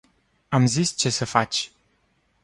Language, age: Romanian, 19-29